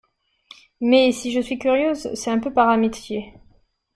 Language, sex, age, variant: French, female, 30-39, Français de métropole